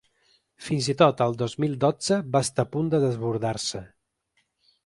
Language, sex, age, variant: Catalan, male, 30-39, Central